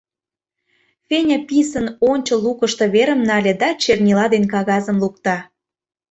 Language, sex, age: Mari, female, 19-29